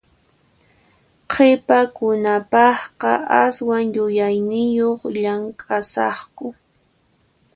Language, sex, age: Puno Quechua, female, 19-29